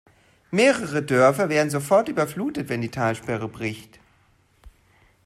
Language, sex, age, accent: German, male, 30-39, Deutschland Deutsch